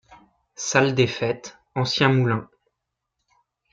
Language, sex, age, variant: French, male, 19-29, Français de métropole